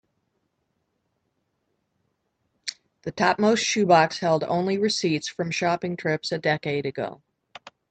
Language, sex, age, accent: English, female, 60-69, United States English